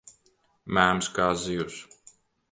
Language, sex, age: Latvian, male, 30-39